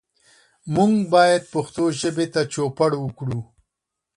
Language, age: Pashto, 40-49